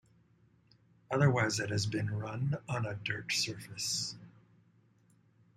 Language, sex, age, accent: English, male, 50-59, United States English